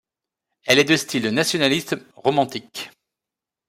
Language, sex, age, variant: French, male, 40-49, Français de métropole